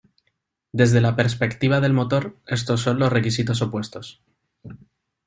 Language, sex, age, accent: Spanish, male, 30-39, España: Sur peninsular (Andalucia, Extremadura, Murcia)